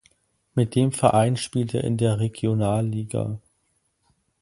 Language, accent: German, Deutschland Deutsch